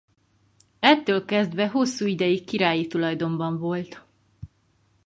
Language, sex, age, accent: Hungarian, female, 30-39, budapesti